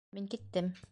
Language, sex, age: Bashkir, female, 30-39